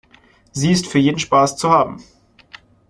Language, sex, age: German, male, 19-29